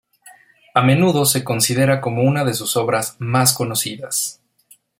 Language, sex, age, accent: Spanish, male, 19-29, México